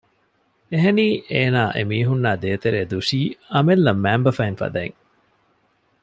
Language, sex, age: Divehi, male, 30-39